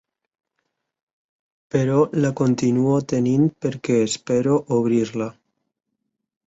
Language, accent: Catalan, valencià